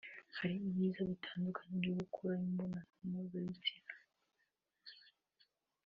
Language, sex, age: Kinyarwanda, male, 19-29